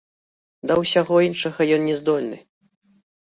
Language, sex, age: Belarusian, male, 30-39